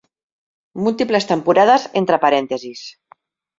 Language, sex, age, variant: Catalan, female, 50-59, Central